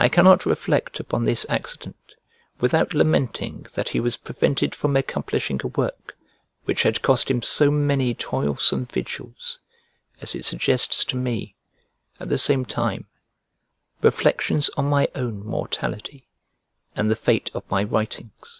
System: none